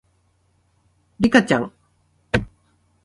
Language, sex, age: Japanese, female, 60-69